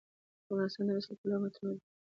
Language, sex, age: Pashto, female, 19-29